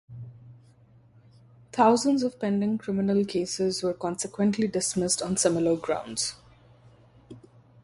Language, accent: English, India and South Asia (India, Pakistan, Sri Lanka)